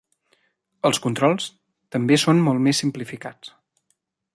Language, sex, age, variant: Catalan, male, 19-29, Central